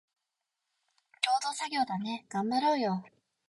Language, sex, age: Japanese, female, 19-29